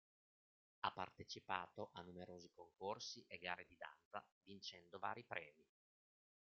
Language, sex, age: Italian, male, 50-59